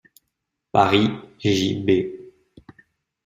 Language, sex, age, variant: French, male, 19-29, Français de métropole